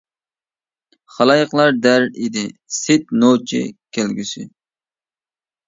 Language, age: Uyghur, 30-39